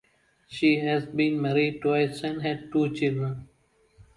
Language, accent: English, United States English